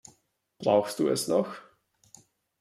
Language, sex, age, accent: German, male, 19-29, Österreichisches Deutsch